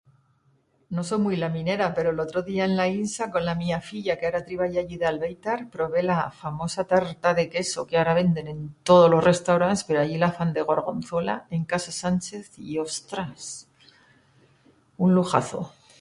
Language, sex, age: Aragonese, female, 50-59